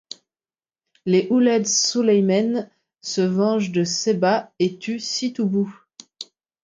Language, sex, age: French, female, 19-29